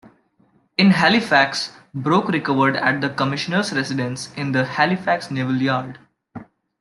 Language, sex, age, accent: English, male, 19-29, India and South Asia (India, Pakistan, Sri Lanka)